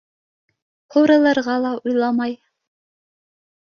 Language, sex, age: Bashkir, female, 50-59